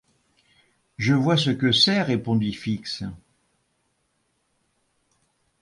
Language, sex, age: French, male, 70-79